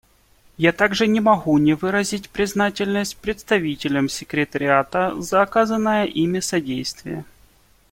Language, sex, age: Russian, male, 19-29